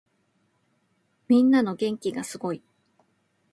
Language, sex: Japanese, female